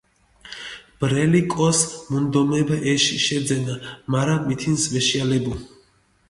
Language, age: Mingrelian, 30-39